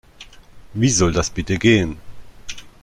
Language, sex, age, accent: German, male, 30-39, Deutschland Deutsch